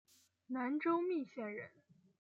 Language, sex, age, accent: Chinese, female, 19-29, 出生地：黑龙江省